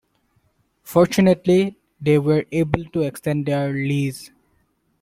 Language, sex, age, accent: English, male, 19-29, India and South Asia (India, Pakistan, Sri Lanka)